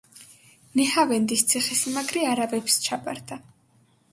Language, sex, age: Georgian, female, under 19